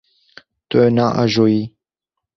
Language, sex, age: Kurdish, male, 19-29